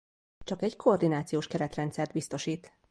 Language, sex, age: Hungarian, female, 19-29